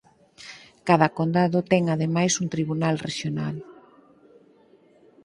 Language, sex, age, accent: Galician, female, 50-59, Normativo (estándar)